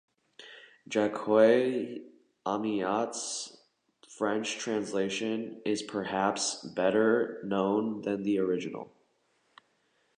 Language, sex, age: English, male, under 19